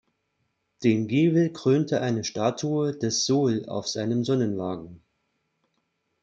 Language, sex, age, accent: German, male, 40-49, Deutschland Deutsch